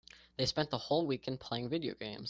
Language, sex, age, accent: English, male, 19-29, United States English